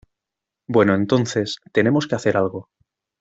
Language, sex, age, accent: Spanish, male, 30-39, España: Centro-Sur peninsular (Madrid, Toledo, Castilla-La Mancha)